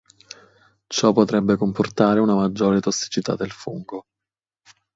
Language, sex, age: Italian, male, 19-29